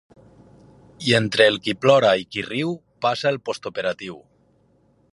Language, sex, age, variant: Catalan, male, 30-39, Nord-Occidental